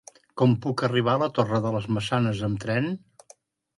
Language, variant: Catalan, Central